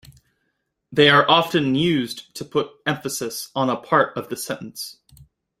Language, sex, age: English, male, 19-29